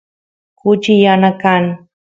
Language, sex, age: Santiago del Estero Quichua, female, 19-29